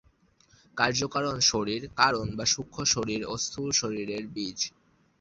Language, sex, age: Bengali, male, 19-29